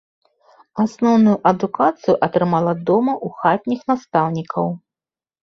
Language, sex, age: Belarusian, female, 50-59